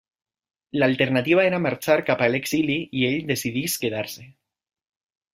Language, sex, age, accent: Catalan, male, 19-29, valencià